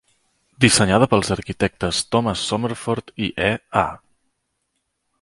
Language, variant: Catalan, Central